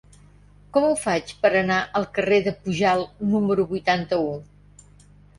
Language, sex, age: Catalan, female, 70-79